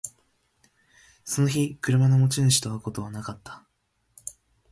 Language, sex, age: Japanese, male, 19-29